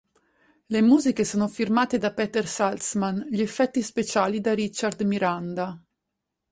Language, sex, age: Italian, female, 30-39